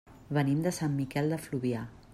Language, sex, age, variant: Catalan, female, 40-49, Central